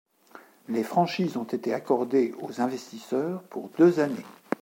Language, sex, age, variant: French, male, 40-49, Français de métropole